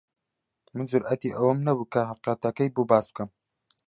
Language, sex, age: Central Kurdish, male, 19-29